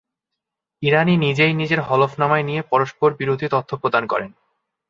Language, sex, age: Bengali, male, 19-29